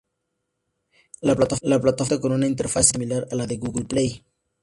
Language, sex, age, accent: Spanish, male, 19-29, México